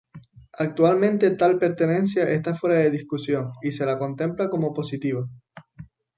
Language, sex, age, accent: Spanish, male, 19-29, España: Islas Canarias